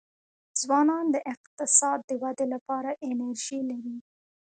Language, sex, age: Pashto, female, 19-29